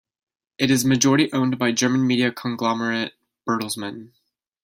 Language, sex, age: English, male, 19-29